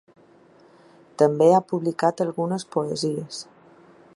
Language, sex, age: Catalan, female, 40-49